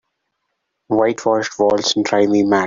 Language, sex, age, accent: English, male, 19-29, India and South Asia (India, Pakistan, Sri Lanka)